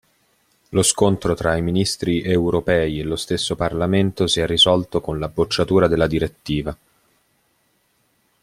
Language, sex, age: Italian, male, 30-39